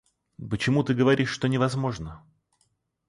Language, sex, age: Russian, male, 30-39